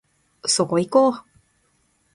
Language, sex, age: Japanese, female, 19-29